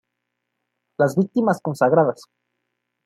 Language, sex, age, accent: Spanish, male, 19-29, México